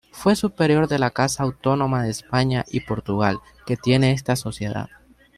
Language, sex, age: Spanish, male, 19-29